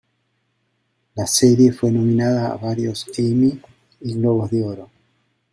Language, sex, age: Spanish, male, 50-59